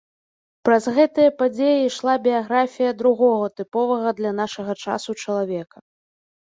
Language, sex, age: Belarusian, female, 19-29